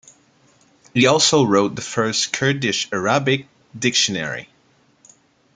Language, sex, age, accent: English, male, 30-39, Canadian English